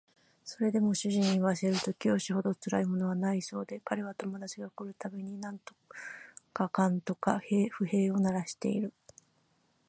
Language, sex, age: Japanese, female, 50-59